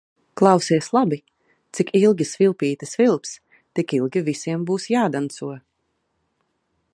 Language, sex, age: Latvian, female, 30-39